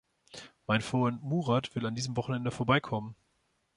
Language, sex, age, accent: German, male, 30-39, Deutschland Deutsch